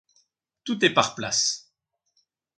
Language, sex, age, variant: French, male, 60-69, Français de métropole